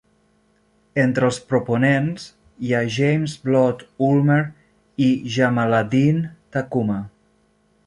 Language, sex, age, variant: Catalan, male, 30-39, Nord-Occidental